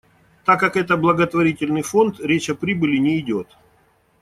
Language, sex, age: Russian, male, 40-49